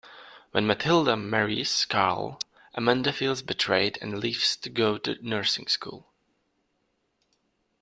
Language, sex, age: English, male, 19-29